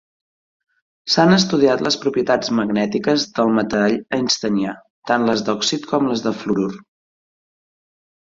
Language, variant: Catalan, Central